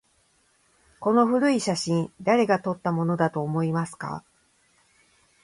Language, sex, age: Japanese, female, 50-59